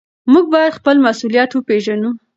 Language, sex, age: Pashto, female, under 19